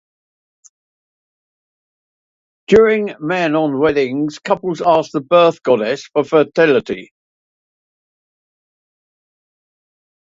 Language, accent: English, England English